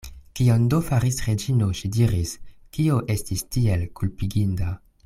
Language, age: Esperanto, 19-29